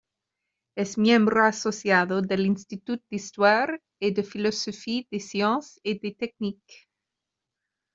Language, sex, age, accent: Spanish, female, 30-39, México